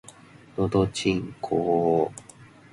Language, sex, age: Japanese, male, 19-29